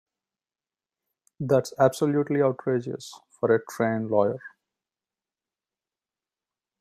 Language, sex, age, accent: English, male, 30-39, India and South Asia (India, Pakistan, Sri Lanka)